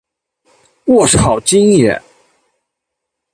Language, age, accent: Chinese, 19-29, 出生地：江西省